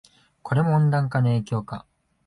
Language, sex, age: Japanese, male, 19-29